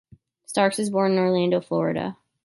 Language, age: English, 19-29